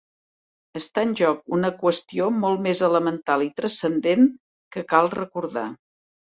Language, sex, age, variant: Catalan, female, 60-69, Central